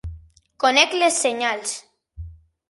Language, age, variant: Catalan, under 19, Central